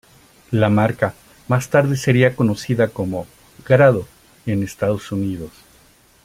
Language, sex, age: Spanish, male, 50-59